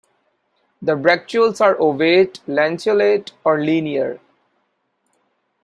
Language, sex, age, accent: English, male, 19-29, India and South Asia (India, Pakistan, Sri Lanka)